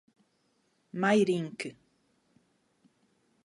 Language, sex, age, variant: Portuguese, female, 40-49, Portuguese (Portugal)